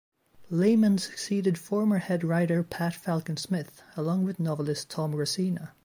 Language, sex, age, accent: English, female, 30-39, United States English